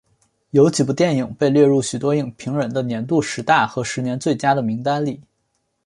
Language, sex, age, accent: Chinese, male, 19-29, 出生地：辽宁省